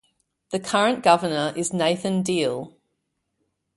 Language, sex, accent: English, female, Australian English